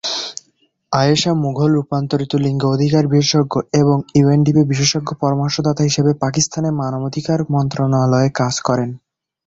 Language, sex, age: Bengali, male, 19-29